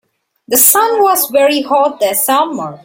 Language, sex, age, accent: English, female, 19-29, India and South Asia (India, Pakistan, Sri Lanka)